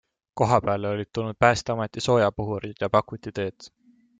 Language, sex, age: Estonian, male, 19-29